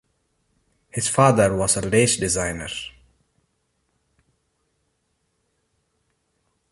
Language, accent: English, India and South Asia (India, Pakistan, Sri Lanka)